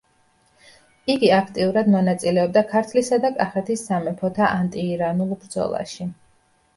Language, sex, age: Georgian, female, 30-39